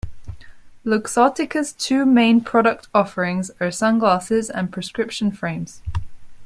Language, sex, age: English, male, 19-29